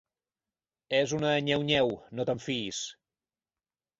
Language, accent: Catalan, nord-oriental